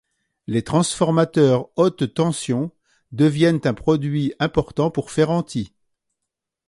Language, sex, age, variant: French, male, 60-69, Français de métropole